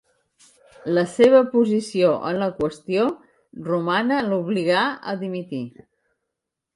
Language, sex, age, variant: Catalan, female, 50-59, Central